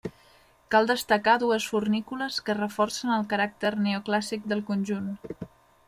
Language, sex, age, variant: Catalan, female, 19-29, Central